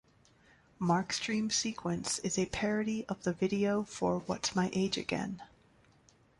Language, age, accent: English, 30-39, United States English